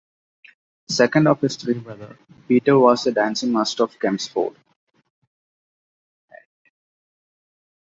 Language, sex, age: English, male, 19-29